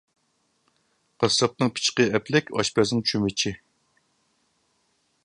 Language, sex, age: Uyghur, male, 40-49